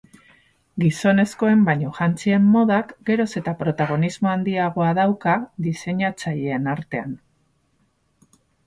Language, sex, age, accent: Basque, female, 40-49, Mendebalekoa (Araba, Bizkaia, Gipuzkoako mendebaleko herri batzuk)